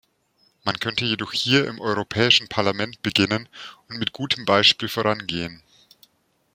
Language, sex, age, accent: German, male, 40-49, Deutschland Deutsch